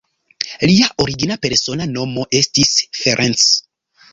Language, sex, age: Esperanto, male, 19-29